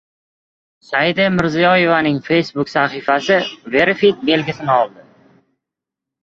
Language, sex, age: Uzbek, male, 19-29